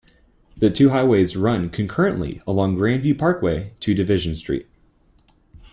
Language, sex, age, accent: English, male, 19-29, United States English